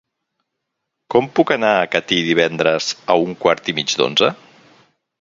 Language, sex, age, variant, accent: Catalan, male, 50-59, Central, Barceloní